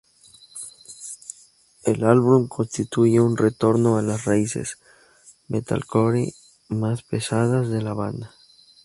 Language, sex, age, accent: Spanish, male, 19-29, México